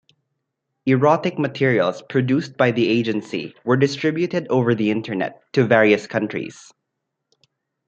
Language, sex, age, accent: English, male, 19-29, Filipino